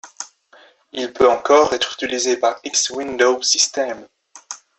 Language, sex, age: French, male, under 19